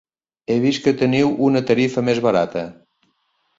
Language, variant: Catalan, Central